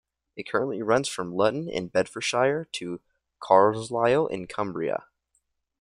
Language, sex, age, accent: English, male, under 19, United States English